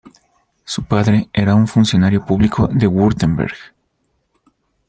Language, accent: Spanish, Andino-Pacífico: Colombia, Perú, Ecuador, oeste de Bolivia y Venezuela andina